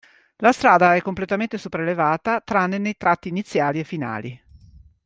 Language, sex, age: Italian, female, 50-59